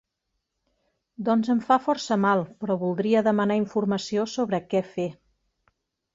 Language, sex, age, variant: Catalan, female, 40-49, Central